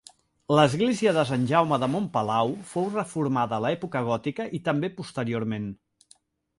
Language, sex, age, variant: Catalan, male, 50-59, Central